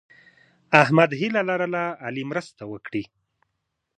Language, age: Pashto, 19-29